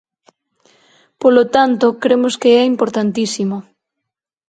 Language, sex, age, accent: Galician, female, 30-39, Normativo (estándar)